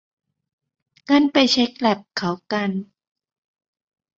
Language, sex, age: Thai, female, 50-59